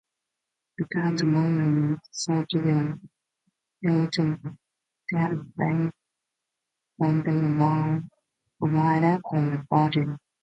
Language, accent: English, United States English